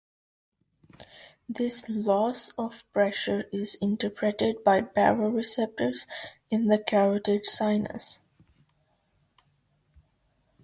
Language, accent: English, United States English